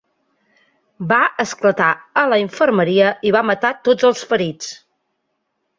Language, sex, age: Catalan, female, 50-59